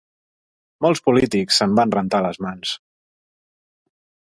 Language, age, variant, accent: Catalan, 30-39, Central, central